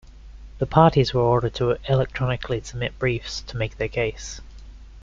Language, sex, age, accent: English, male, 19-29, Australian English